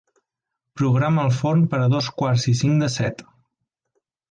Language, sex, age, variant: Catalan, male, 19-29, Central